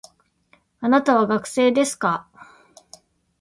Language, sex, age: Japanese, female, 40-49